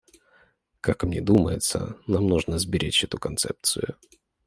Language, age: Russian, 19-29